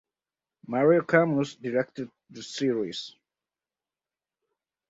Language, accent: English, United States English